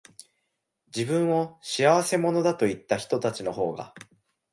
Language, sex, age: Japanese, male, under 19